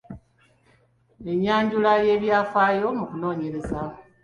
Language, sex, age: Ganda, male, 19-29